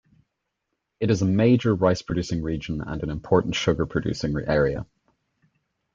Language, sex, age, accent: English, male, 19-29, Irish English